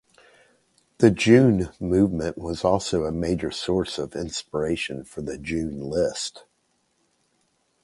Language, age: English, 50-59